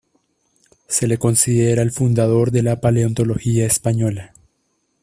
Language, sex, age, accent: Spanish, male, 19-29, Andino-Pacífico: Colombia, Perú, Ecuador, oeste de Bolivia y Venezuela andina